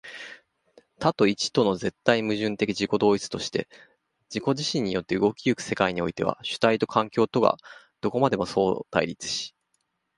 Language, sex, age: Japanese, male, 30-39